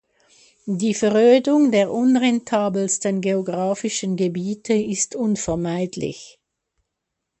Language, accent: German, Schweizerdeutsch